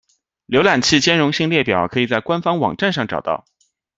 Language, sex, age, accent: Chinese, male, 30-39, 出生地：浙江省